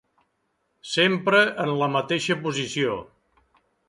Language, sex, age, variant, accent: Catalan, male, 60-69, Central, central